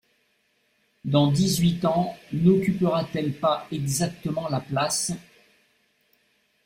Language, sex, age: French, male, 50-59